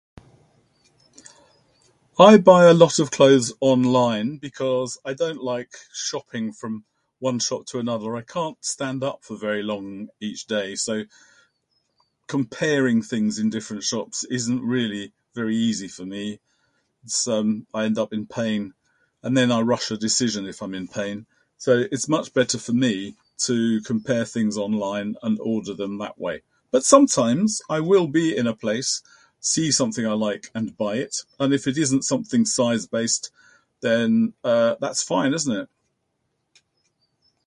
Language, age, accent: English, 70-79, England English